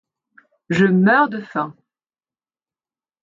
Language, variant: French, Français de métropole